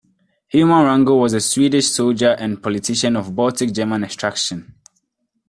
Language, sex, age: English, male, 19-29